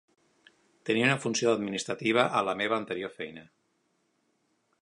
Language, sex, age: Catalan, male, 50-59